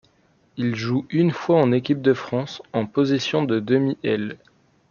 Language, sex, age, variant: French, male, 19-29, Français de métropole